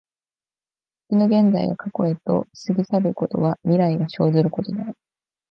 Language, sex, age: Japanese, female, 19-29